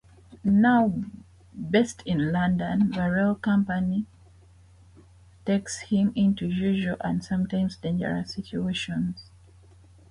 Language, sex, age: English, female, 30-39